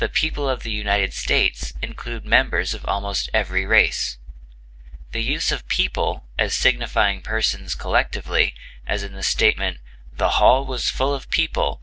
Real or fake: real